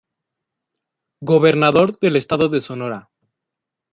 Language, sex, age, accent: Spanish, male, 19-29, México